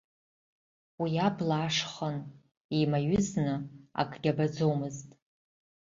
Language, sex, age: Abkhazian, female, 40-49